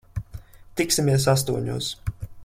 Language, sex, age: Latvian, male, 19-29